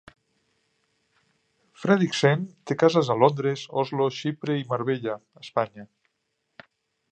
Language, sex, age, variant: Catalan, male, 60-69, Central